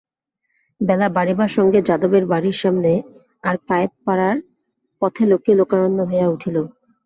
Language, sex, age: Bengali, female, 30-39